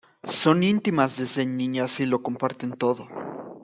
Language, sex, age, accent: Spanish, male, 19-29, México